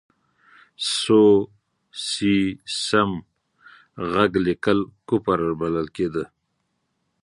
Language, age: Pashto, 40-49